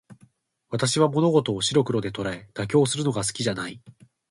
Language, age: Japanese, 19-29